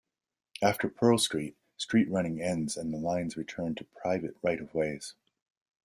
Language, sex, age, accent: English, male, 40-49, Canadian English